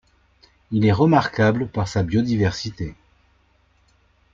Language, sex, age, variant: French, male, 40-49, Français de métropole